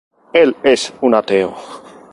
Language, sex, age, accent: Spanish, male, 40-49, España: Norte peninsular (Asturias, Castilla y León, Cantabria, País Vasco, Navarra, Aragón, La Rioja, Guadalajara, Cuenca)